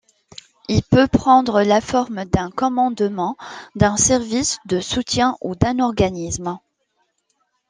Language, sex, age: French, female, 19-29